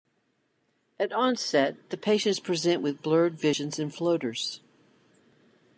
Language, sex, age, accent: English, female, 50-59, United States English